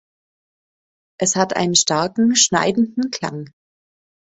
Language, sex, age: German, female, 30-39